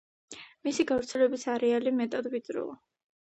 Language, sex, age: Georgian, female, under 19